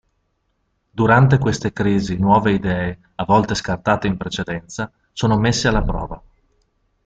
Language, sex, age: Italian, male, 40-49